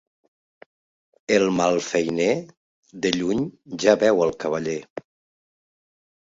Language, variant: Catalan, Central